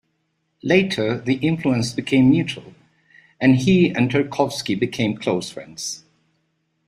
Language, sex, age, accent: English, male, 50-59, England English